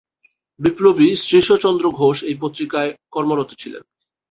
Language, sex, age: Bengali, male, 19-29